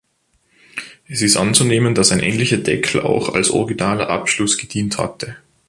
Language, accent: German, Österreichisches Deutsch